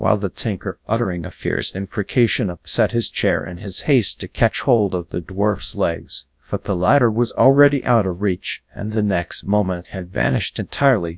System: TTS, GradTTS